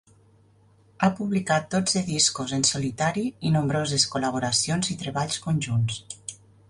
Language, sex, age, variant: Catalan, female, 40-49, Nord-Occidental